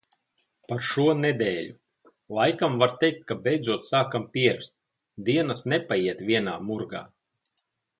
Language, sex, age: Latvian, male, 40-49